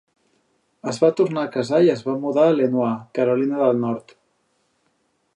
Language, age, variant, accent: Catalan, 30-39, Central, central